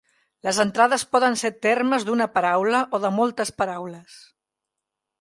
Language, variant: Catalan, Central